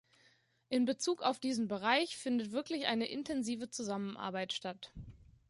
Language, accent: German, Deutschland Deutsch